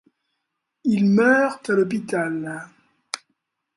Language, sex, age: French, male, 60-69